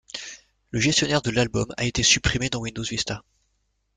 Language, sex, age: French, male, 40-49